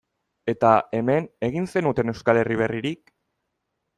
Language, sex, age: Basque, male, 30-39